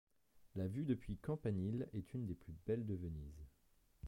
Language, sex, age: French, male, 30-39